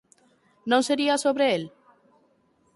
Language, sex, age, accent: Galician, female, 19-29, Central (sen gheada)